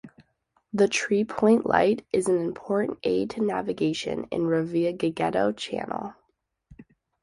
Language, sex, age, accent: English, female, 19-29, United States English